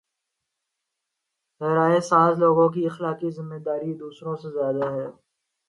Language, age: Urdu, 19-29